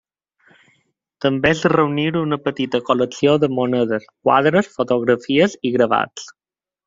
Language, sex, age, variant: Catalan, male, 30-39, Balear